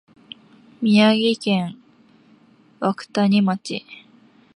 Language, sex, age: Japanese, female, 19-29